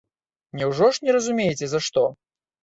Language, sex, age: Belarusian, male, 30-39